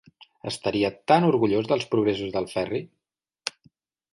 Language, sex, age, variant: Catalan, male, 30-39, Central